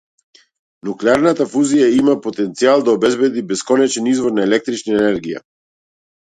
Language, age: Macedonian, 40-49